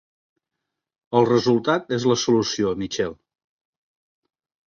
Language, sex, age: Catalan, male, 50-59